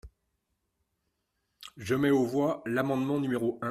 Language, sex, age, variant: French, male, 50-59, Français de métropole